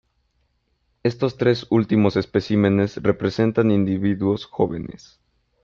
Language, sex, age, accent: Spanish, male, 19-29, México